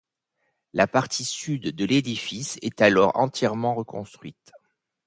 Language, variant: French, Français de métropole